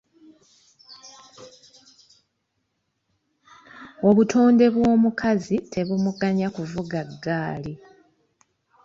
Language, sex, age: Ganda, female, 30-39